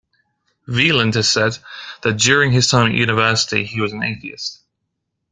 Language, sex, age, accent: English, male, 19-29, England English